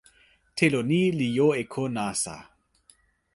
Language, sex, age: Toki Pona, male, 30-39